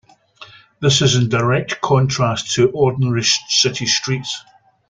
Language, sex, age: English, male, 50-59